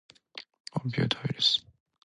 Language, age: Japanese, 19-29